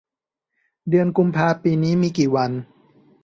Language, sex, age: Thai, male, 30-39